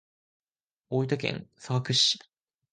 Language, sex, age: Japanese, male, under 19